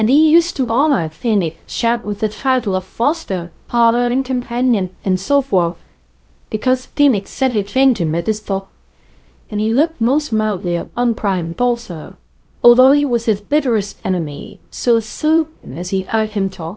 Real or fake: fake